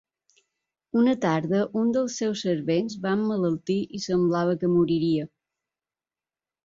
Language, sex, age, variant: Catalan, female, 40-49, Balear